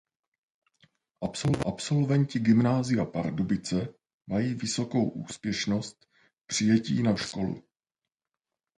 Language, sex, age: Czech, male, 40-49